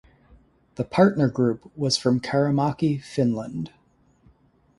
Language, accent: English, United States English